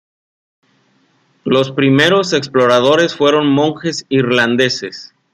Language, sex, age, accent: Spanish, male, 40-49, México